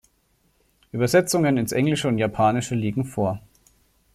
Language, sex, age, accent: German, male, 40-49, Deutschland Deutsch